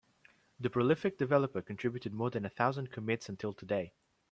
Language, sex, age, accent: English, male, 19-29, England English